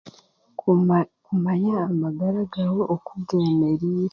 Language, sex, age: Chiga, female, 30-39